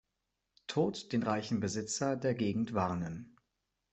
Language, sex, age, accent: German, male, 19-29, Deutschland Deutsch